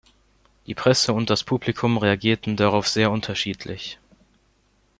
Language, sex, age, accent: German, male, under 19, Deutschland Deutsch